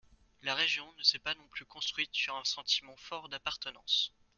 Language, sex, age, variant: French, male, 19-29, Français de métropole